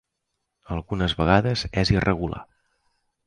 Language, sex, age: Catalan, male, 30-39